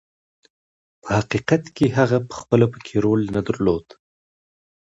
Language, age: Pashto, 30-39